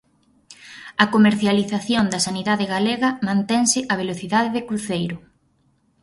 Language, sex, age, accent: Galician, female, 19-29, Central (sen gheada)